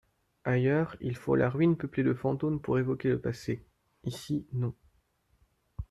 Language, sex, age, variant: French, male, 19-29, Français de métropole